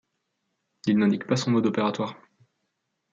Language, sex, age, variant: French, male, 30-39, Français de métropole